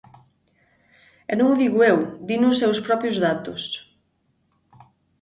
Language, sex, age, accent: Galician, female, 30-39, Normativo (estándar)